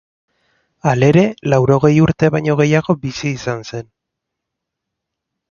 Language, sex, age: Basque, male, 30-39